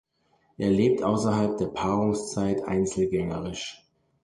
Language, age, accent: German, 40-49, Deutschland Deutsch